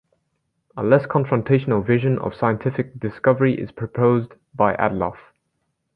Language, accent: English, United States English